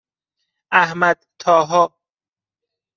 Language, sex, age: Persian, male, 30-39